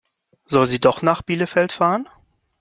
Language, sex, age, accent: German, male, 19-29, Deutschland Deutsch